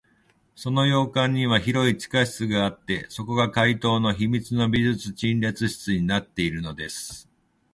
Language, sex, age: Japanese, male, 50-59